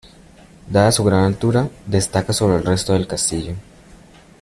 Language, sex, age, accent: Spanish, male, under 19, Andino-Pacífico: Colombia, Perú, Ecuador, oeste de Bolivia y Venezuela andina